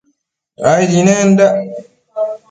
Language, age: Matsés, under 19